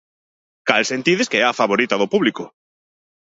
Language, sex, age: Galician, female, 30-39